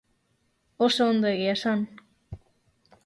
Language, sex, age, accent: Basque, female, 19-29, Mendebalekoa (Araba, Bizkaia, Gipuzkoako mendebaleko herri batzuk)